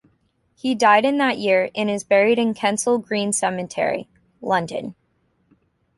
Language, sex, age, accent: English, female, 19-29, United States English